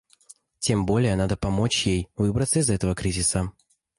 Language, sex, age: Russian, male, 19-29